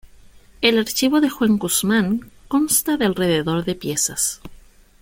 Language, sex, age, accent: Spanish, female, 19-29, Chileno: Chile, Cuyo